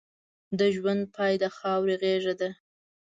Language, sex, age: Pashto, female, 19-29